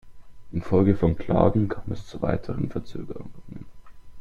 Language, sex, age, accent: German, male, under 19, Deutschland Deutsch